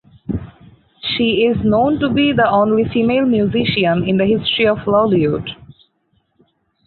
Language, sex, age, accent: English, female, 19-29, India and South Asia (India, Pakistan, Sri Lanka)